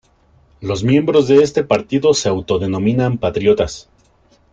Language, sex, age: Spanish, male, 30-39